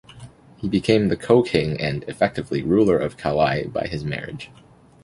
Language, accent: English, Canadian English